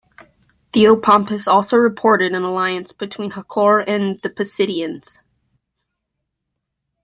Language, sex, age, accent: English, female, 19-29, United States English